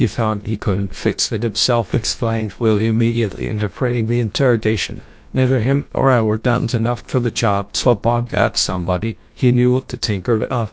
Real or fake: fake